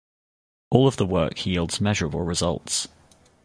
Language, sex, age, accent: English, male, 30-39, England English